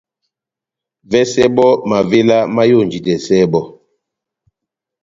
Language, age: Batanga, 60-69